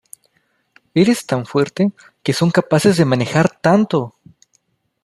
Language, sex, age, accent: Spanish, male, 30-39, México